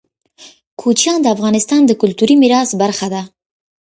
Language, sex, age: Pashto, female, 19-29